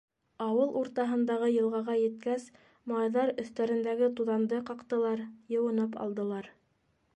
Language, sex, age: Bashkir, female, 30-39